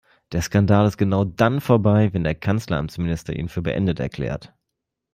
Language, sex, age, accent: German, male, 30-39, Deutschland Deutsch